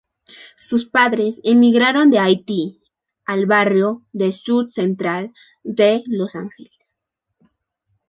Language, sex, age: Spanish, female, 19-29